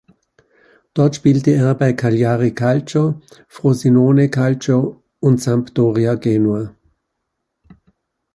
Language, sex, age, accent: German, male, 50-59, Österreichisches Deutsch